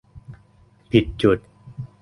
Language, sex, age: Thai, male, 30-39